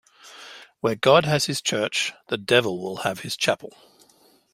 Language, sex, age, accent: English, male, 40-49, Australian English